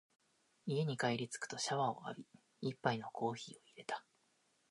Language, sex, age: Japanese, male, 19-29